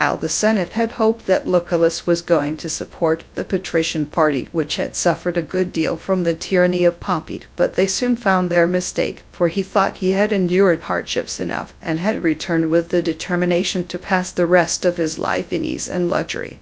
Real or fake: fake